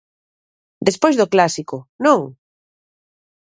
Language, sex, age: Galician, female, 30-39